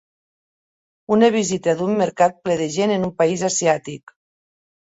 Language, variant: Catalan, Nord-Occidental